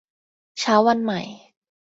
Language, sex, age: Thai, female, under 19